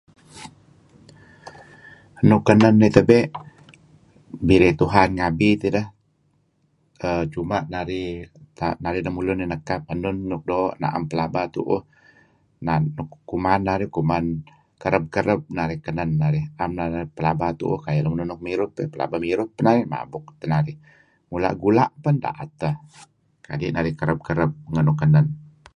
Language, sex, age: Kelabit, male, 50-59